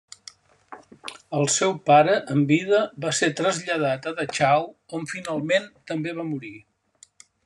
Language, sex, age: Catalan, male, 70-79